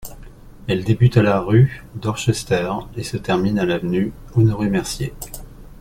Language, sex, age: French, male, 50-59